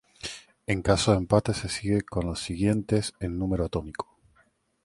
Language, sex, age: Spanish, male, 40-49